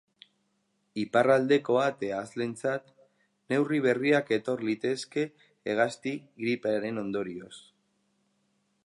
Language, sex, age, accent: Basque, male, 30-39, Mendebalekoa (Araba, Bizkaia, Gipuzkoako mendebaleko herri batzuk)